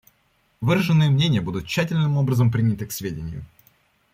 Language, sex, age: Russian, male, under 19